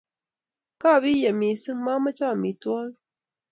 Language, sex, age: Kalenjin, female, 40-49